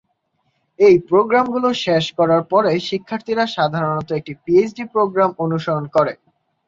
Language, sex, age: Bengali, male, 19-29